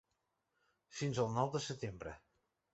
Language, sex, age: Catalan, male, 40-49